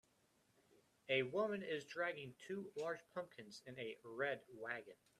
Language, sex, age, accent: English, male, 19-29, United States English